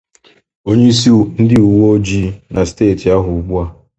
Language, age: Igbo, 19-29